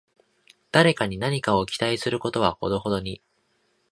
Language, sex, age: Japanese, male, 19-29